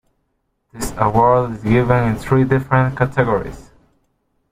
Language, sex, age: English, male, 19-29